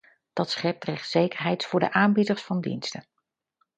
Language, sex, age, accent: Dutch, female, 50-59, Nederlands Nederlands